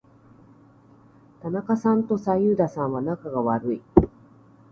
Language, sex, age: Japanese, female, 40-49